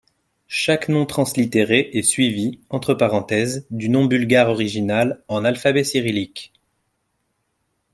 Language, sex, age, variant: French, male, 19-29, Français de métropole